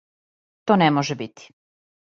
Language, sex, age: Serbian, female, 50-59